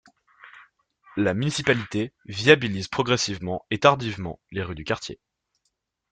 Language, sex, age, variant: French, male, 19-29, Français de métropole